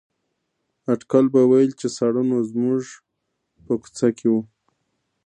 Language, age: Pashto, 19-29